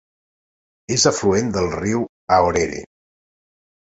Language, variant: Catalan, Central